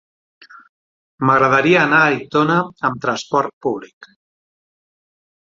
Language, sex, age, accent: Catalan, male, 40-49, central; nord-occidental